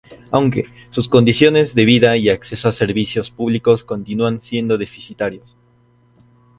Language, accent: Spanish, Andino-Pacífico: Colombia, Perú, Ecuador, oeste de Bolivia y Venezuela andina